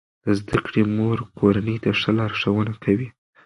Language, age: Pashto, 19-29